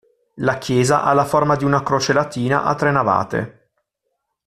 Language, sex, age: Italian, male, 40-49